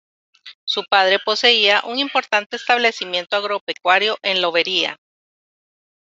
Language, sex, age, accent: Spanish, female, 50-59, América central